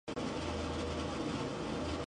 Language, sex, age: Japanese, male, 19-29